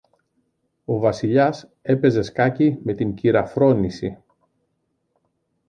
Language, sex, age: Greek, male, 40-49